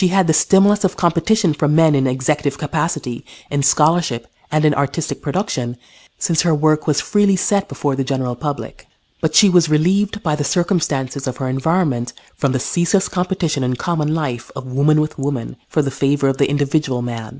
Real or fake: real